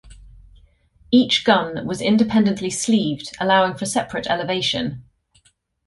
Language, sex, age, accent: English, female, 30-39, England English